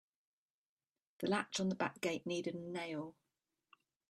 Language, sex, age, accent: English, female, 40-49, England English